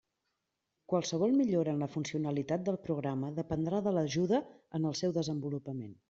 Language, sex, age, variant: Catalan, female, 40-49, Central